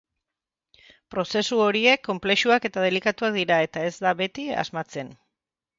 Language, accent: Basque, Mendebalekoa (Araba, Bizkaia, Gipuzkoako mendebaleko herri batzuk)